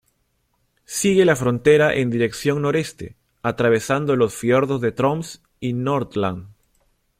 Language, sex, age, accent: Spanish, male, 30-39, Andino-Pacífico: Colombia, Perú, Ecuador, oeste de Bolivia y Venezuela andina